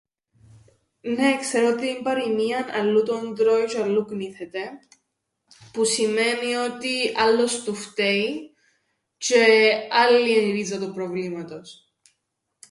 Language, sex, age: Greek, female, 19-29